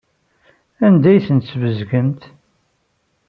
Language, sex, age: Kabyle, male, 40-49